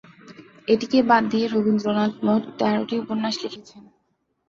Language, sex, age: Bengali, female, 19-29